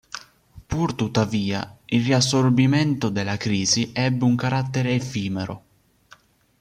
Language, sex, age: Italian, male, 19-29